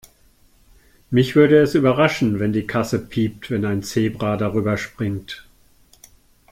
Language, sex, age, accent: German, male, 60-69, Deutschland Deutsch